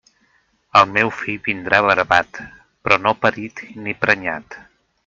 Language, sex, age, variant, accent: Catalan, male, 50-59, Central, central